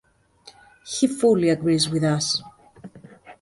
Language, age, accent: English, 30-39, United States English